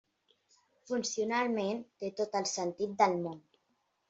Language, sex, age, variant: Catalan, female, 40-49, Central